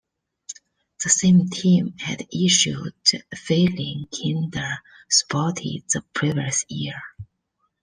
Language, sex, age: English, female, 30-39